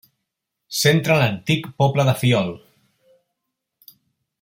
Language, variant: Catalan, Central